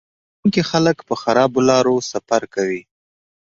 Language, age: Pashto, 19-29